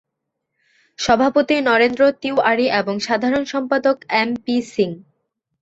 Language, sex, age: Bengali, female, 19-29